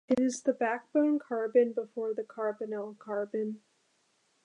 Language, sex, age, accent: English, female, 19-29, United States English